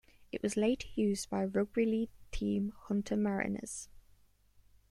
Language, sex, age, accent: English, female, 19-29, England English